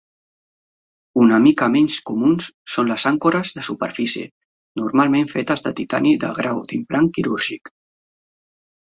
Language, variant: Catalan, Central